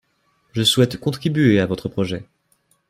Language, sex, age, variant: French, male, 19-29, Français de métropole